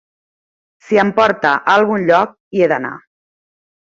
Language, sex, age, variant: Catalan, female, 40-49, Central